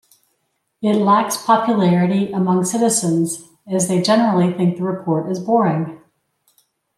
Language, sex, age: English, female, 50-59